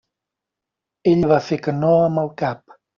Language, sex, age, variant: Catalan, male, 40-49, Central